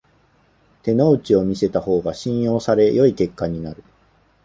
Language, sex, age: Japanese, male, 50-59